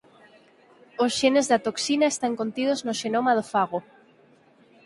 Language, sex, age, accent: Galician, female, 19-29, Atlántico (seseo e gheada)